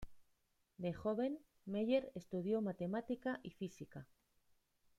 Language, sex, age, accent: Spanish, female, 30-39, España: Norte peninsular (Asturias, Castilla y León, Cantabria, País Vasco, Navarra, Aragón, La Rioja, Guadalajara, Cuenca)